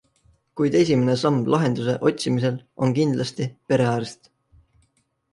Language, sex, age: Estonian, male, 19-29